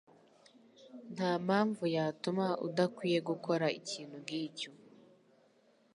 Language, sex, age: Kinyarwanda, female, 19-29